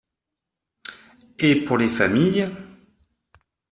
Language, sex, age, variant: French, male, 40-49, Français de métropole